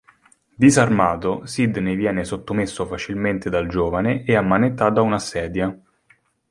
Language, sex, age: Italian, male, 19-29